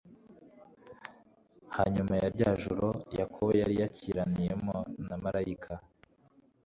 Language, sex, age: Kinyarwanda, male, 19-29